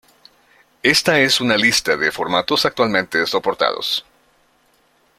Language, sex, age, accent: Spanish, male, 30-39, México